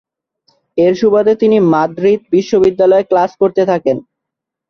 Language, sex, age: Bengali, male, 19-29